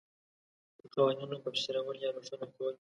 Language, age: Pashto, 19-29